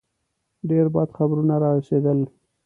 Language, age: Pashto, 19-29